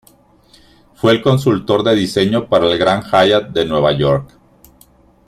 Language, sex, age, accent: Spanish, male, 50-59, México